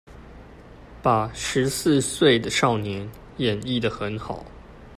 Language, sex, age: Chinese, male, 19-29